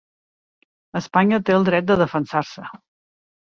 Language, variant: Catalan, Central